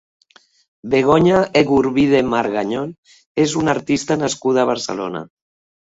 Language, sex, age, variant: Catalan, female, 50-59, Septentrional